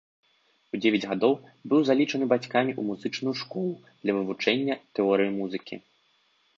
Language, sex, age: Belarusian, male, 19-29